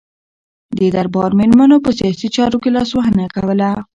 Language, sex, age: Pashto, female, 40-49